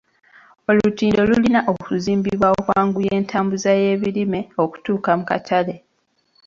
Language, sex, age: Ganda, female, 19-29